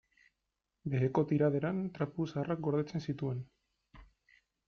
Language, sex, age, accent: Basque, male, 19-29, Erdialdekoa edo Nafarra (Gipuzkoa, Nafarroa)